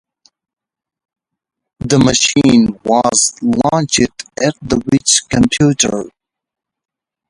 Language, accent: English, United States English; India and South Asia (India, Pakistan, Sri Lanka)